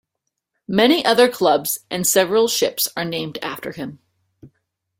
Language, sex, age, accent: English, female, 19-29, Canadian English